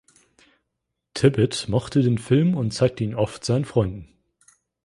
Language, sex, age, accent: German, male, 19-29, Deutschland Deutsch